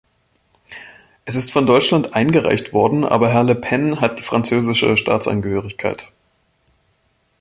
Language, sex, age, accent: German, male, 30-39, Deutschland Deutsch